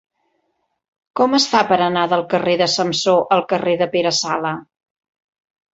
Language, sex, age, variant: Catalan, female, 50-59, Central